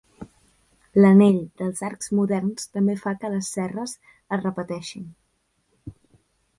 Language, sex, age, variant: Catalan, female, 19-29, Central